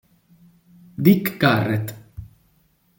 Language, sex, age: Italian, male, 19-29